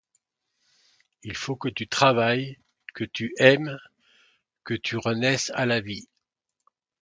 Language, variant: French, Français de métropole